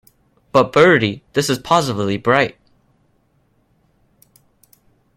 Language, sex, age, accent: English, male, under 19, United States English